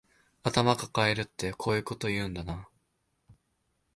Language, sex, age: Japanese, male, 19-29